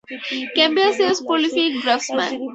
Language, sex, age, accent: English, female, 19-29, United States English